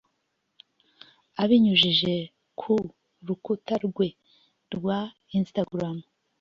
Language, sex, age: Kinyarwanda, female, 30-39